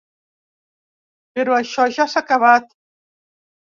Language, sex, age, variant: Catalan, female, 70-79, Central